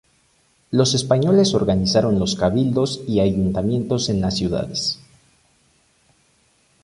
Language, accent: Spanish, México